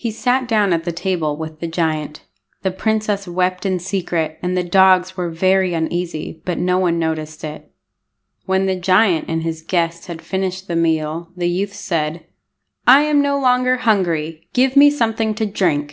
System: none